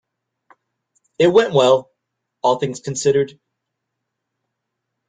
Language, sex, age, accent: English, male, 19-29, United States English